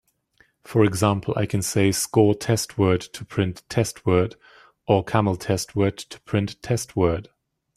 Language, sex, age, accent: English, male, 19-29, England English